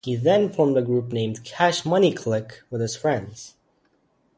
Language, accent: English, United States English